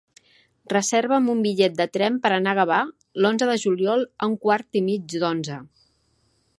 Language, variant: Catalan, Central